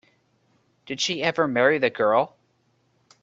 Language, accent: English, United States English